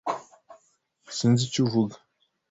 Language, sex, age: Kinyarwanda, male, 19-29